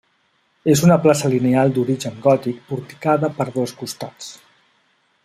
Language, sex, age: Catalan, male, 40-49